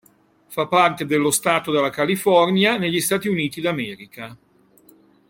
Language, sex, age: Italian, male, 60-69